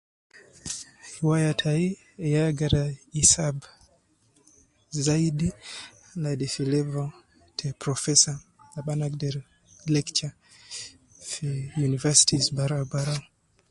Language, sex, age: Nubi, male, 19-29